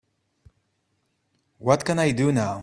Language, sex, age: English, male, 30-39